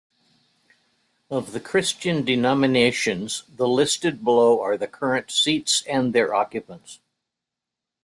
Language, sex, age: English, male, 70-79